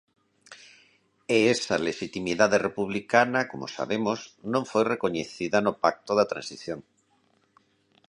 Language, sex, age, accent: Galician, male, 50-59, Normativo (estándar)